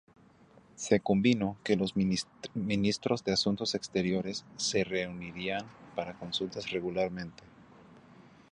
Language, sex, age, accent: Spanish, male, 30-39, México